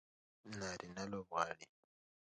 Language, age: Pashto, 19-29